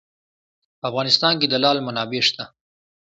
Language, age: Pashto, 19-29